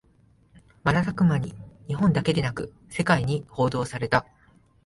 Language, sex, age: Japanese, male, 19-29